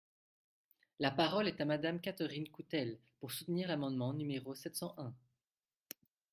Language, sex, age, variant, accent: French, male, 19-29, Français d'Europe, Français de Belgique